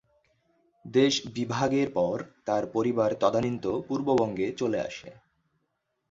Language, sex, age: Bengali, male, 19-29